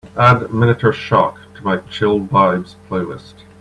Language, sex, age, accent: English, male, 50-59, Canadian English